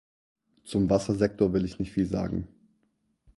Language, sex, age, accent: German, male, 19-29, Deutschland Deutsch